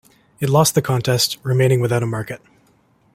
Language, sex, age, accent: English, male, 19-29, Canadian English